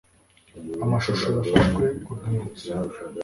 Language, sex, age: Kinyarwanda, male, 19-29